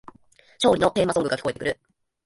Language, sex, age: Japanese, female, 19-29